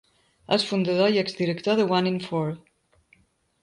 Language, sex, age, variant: Catalan, female, 50-59, Balear